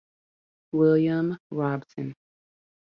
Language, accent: English, United States English